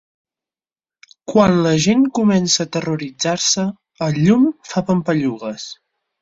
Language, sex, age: Catalan, male, 19-29